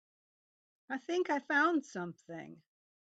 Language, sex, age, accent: English, female, 70-79, United States English